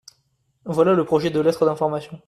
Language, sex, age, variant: French, male, 19-29, Français d'Europe